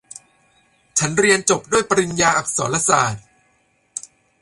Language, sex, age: Thai, male, 30-39